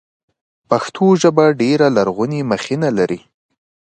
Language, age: Pashto, 19-29